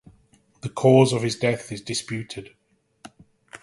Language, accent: English, England English